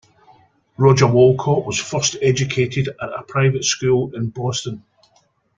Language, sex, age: English, male, 50-59